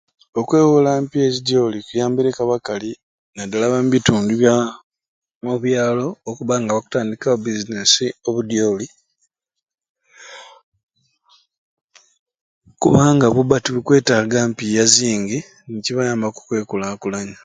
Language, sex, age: Ruuli, male, 30-39